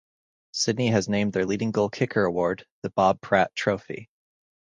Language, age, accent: English, 19-29, United States English